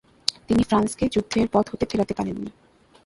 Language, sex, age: Bengali, female, 19-29